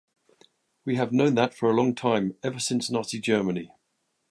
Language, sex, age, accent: English, male, 60-69, England English